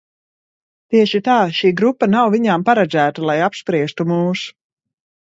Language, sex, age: Latvian, female, 30-39